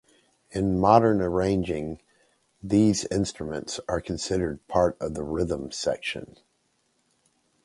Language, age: English, 50-59